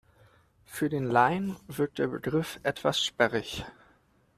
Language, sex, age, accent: German, male, 19-29, Deutschland Deutsch